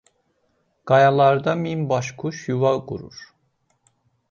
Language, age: Azerbaijani, 30-39